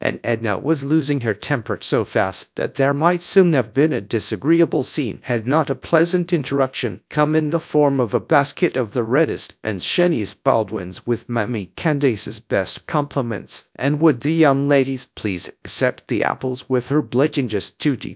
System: TTS, GradTTS